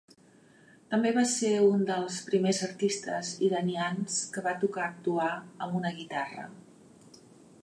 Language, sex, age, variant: Catalan, female, 50-59, Central